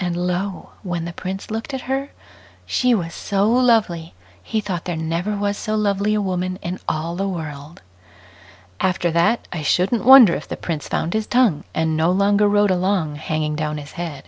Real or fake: real